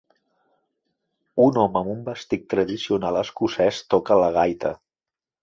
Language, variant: Catalan, Central